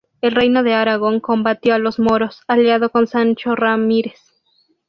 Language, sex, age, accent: Spanish, female, under 19, México